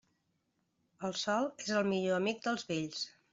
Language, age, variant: Catalan, 50-59, Central